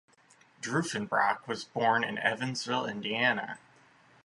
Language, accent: English, United States English